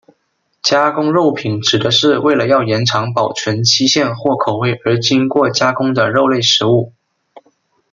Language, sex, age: Chinese, male, 19-29